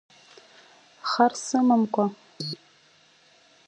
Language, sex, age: Abkhazian, female, 19-29